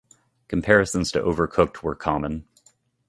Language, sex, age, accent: English, male, 30-39, United States English